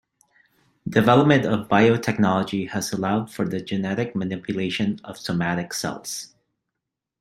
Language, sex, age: English, male, 40-49